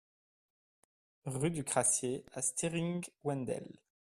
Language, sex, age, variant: French, male, 19-29, Français de métropole